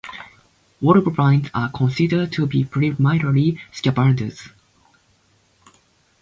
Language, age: English, 19-29